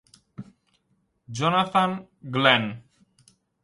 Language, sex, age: Italian, male, 30-39